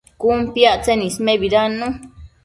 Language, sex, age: Matsés, female, 30-39